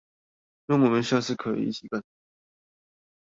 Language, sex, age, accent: Chinese, male, under 19, 出生地：新北市